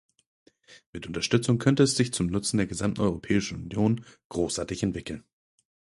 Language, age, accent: German, 30-39, Deutschland Deutsch